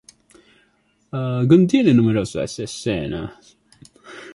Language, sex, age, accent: Spanish, male, 19-29, México